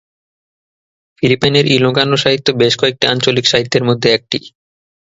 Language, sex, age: Bengali, male, 19-29